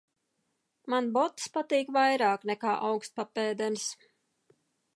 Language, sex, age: Latvian, female, 40-49